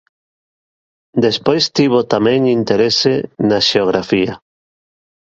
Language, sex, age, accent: Galician, male, 50-59, Atlántico (seseo e gheada)